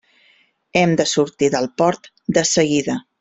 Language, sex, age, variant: Catalan, female, 40-49, Central